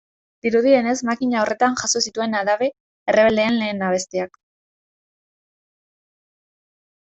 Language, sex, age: Basque, female, 19-29